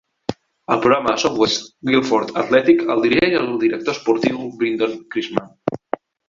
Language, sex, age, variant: Catalan, male, 19-29, Nord-Occidental